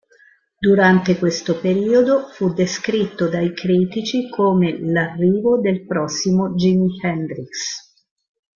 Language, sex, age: Italian, female, 50-59